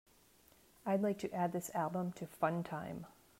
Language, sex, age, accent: English, female, 40-49, United States English